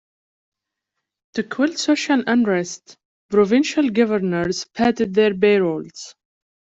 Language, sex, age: English, female, 19-29